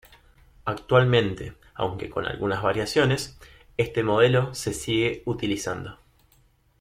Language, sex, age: Spanish, male, 19-29